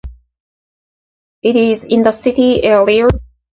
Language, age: English, 40-49